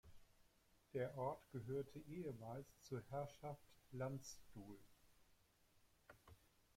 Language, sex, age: German, male, 60-69